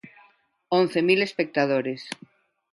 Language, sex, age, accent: Galician, female, 50-59, Neofalante